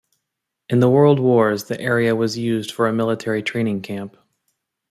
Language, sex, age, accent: English, male, 19-29, United States English